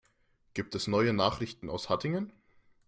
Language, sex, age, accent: German, male, 19-29, Deutschland Deutsch